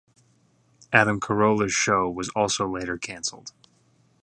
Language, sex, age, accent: English, male, 30-39, United States English